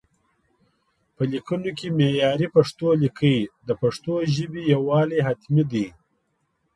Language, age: Pashto, 30-39